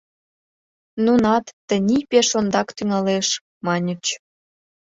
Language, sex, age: Mari, female, 19-29